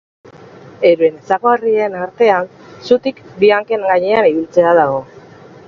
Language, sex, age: Basque, female, 40-49